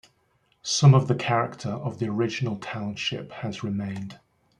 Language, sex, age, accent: English, male, 40-49, England English